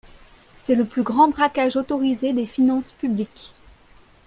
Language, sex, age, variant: French, female, 19-29, Français de métropole